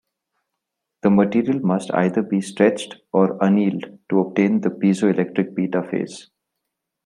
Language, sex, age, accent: English, male, 30-39, India and South Asia (India, Pakistan, Sri Lanka)